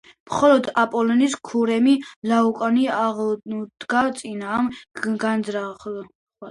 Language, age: Georgian, under 19